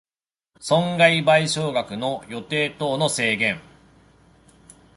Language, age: Japanese, 40-49